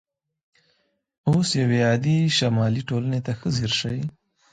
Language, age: Pashto, 19-29